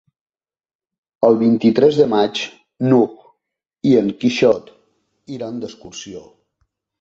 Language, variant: Catalan, Central